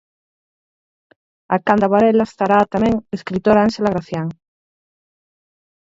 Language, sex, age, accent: Galician, female, 30-39, Central (gheada)